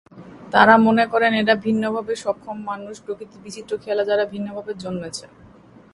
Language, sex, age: Bengali, female, 30-39